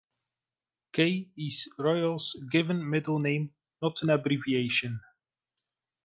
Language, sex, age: English, male, 40-49